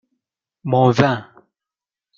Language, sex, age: French, male, 19-29